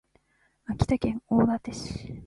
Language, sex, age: Japanese, female, 19-29